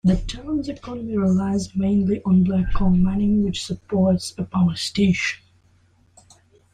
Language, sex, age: English, male, under 19